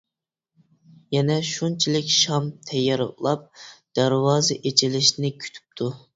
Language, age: Uyghur, 19-29